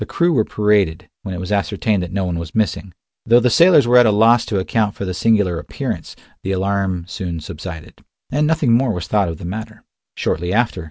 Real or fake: real